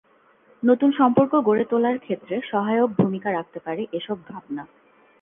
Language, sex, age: Bengali, female, 19-29